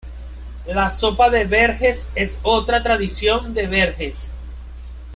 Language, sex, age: Spanish, male, 19-29